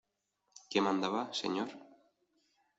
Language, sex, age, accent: Spanish, male, 19-29, España: Norte peninsular (Asturias, Castilla y León, Cantabria, País Vasco, Navarra, Aragón, La Rioja, Guadalajara, Cuenca)